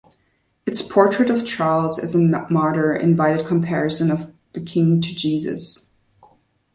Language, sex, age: English, female, 19-29